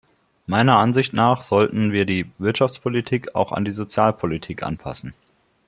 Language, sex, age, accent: German, male, 30-39, Deutschland Deutsch